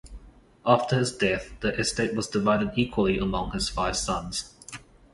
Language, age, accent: English, 19-29, New Zealand English